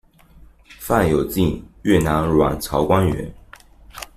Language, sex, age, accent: Chinese, male, under 19, 出生地：福建省